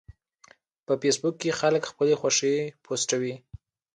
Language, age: Pashto, under 19